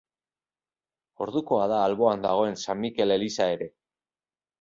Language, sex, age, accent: Basque, male, 30-39, Mendebalekoa (Araba, Bizkaia, Gipuzkoako mendebaleko herri batzuk)